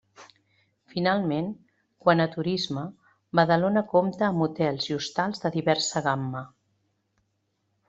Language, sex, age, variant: Catalan, female, 40-49, Central